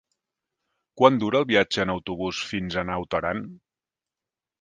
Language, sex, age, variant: Catalan, male, 50-59, Central